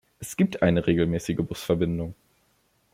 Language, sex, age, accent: German, male, under 19, Deutschland Deutsch